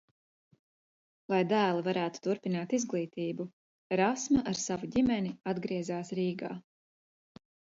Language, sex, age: Latvian, female, 40-49